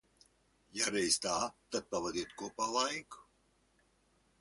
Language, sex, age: Latvian, male, 50-59